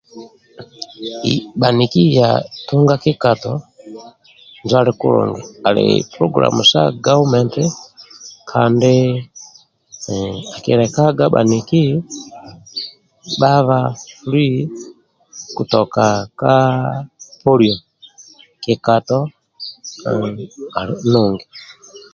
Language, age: Amba (Uganda), 30-39